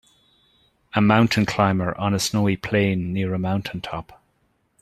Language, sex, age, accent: English, male, 40-49, Irish English